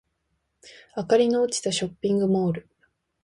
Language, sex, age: Japanese, female, 19-29